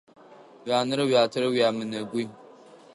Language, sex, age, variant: Adyghe, male, under 19, Адыгабзэ (Кирил, пстэумэ зэдыряе)